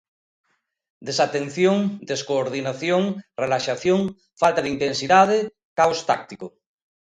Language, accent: Galician, Oriental (común en zona oriental)